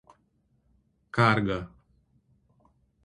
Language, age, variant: Portuguese, 50-59, Portuguese (Brasil)